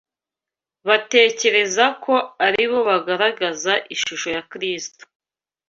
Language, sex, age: Kinyarwanda, female, 19-29